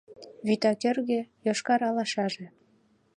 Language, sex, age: Mari, female, 19-29